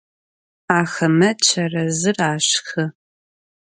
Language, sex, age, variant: Adyghe, female, 19-29, Адыгабзэ (Кирил, пстэумэ зэдыряе)